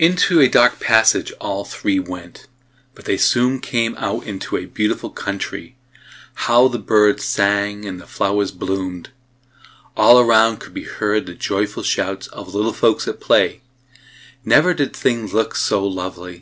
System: none